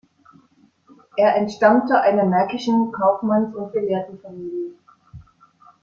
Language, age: German, 50-59